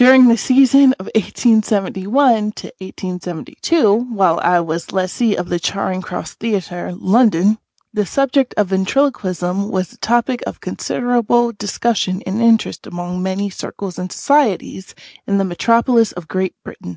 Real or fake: real